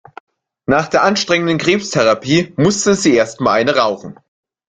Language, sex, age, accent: German, male, under 19, Deutschland Deutsch